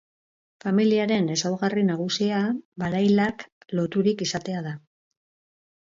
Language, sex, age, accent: Basque, female, 50-59, Mendebalekoa (Araba, Bizkaia, Gipuzkoako mendebaleko herri batzuk)